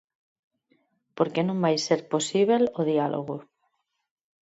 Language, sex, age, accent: Galician, female, 30-39, Normativo (estándar)